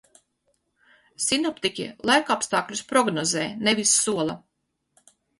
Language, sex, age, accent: Latvian, female, 50-59, Latgaliešu